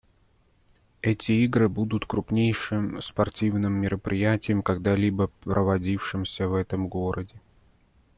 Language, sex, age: Russian, male, 30-39